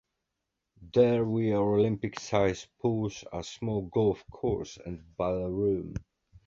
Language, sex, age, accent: English, male, 30-39, England English